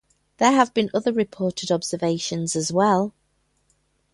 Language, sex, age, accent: English, female, 50-59, England English